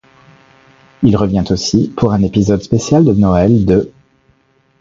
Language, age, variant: French, 30-39, Français de métropole